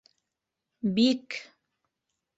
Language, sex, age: Bashkir, female, 50-59